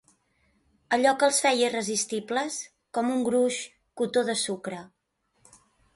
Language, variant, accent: Catalan, Central, central